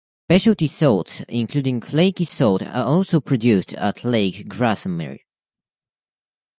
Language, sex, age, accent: English, male, under 19, United States English